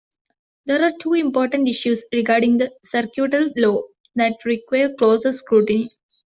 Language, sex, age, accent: English, female, 19-29, India and South Asia (India, Pakistan, Sri Lanka)